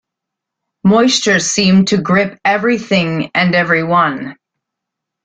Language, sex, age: English, female, 30-39